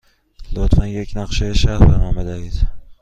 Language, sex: Persian, male